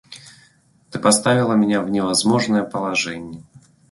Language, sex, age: Russian, male, 40-49